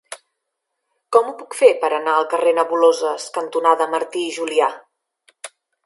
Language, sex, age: Catalan, female, 40-49